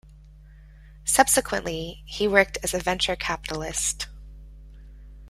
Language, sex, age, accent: English, female, 30-39, United States English